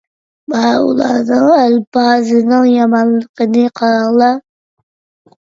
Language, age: Uyghur, under 19